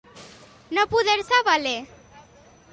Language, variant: Catalan, Central